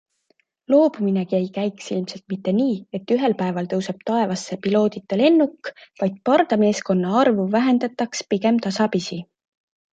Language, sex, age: Estonian, female, 30-39